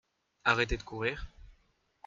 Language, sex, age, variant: French, male, 19-29, Français de métropole